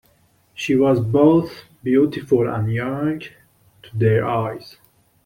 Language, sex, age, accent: English, male, 19-29, United States English